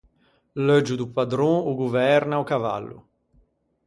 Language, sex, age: Ligurian, male, 30-39